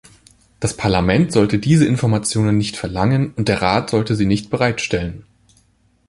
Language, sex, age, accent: German, male, 19-29, Deutschland Deutsch